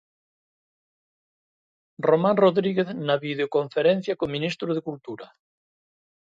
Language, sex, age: Galician, male, 60-69